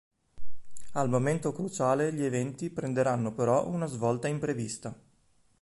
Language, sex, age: Italian, male, 19-29